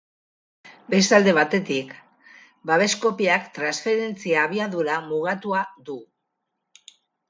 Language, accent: Basque, Mendebalekoa (Araba, Bizkaia, Gipuzkoako mendebaleko herri batzuk)